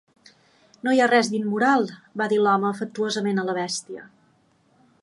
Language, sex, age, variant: Catalan, female, 40-49, Balear